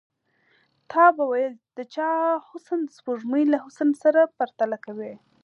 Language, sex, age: Pashto, female, 19-29